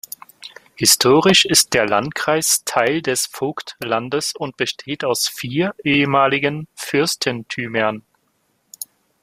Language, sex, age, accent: German, male, 19-29, Deutschland Deutsch